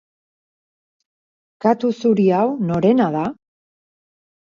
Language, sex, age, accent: Basque, female, 40-49, Erdialdekoa edo Nafarra (Gipuzkoa, Nafarroa)